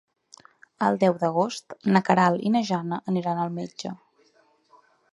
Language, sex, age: Catalan, female, 19-29